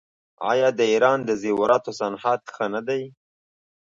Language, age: Pashto, 19-29